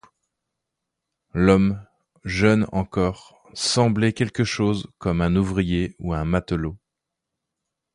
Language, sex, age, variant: French, male, 30-39, Français de métropole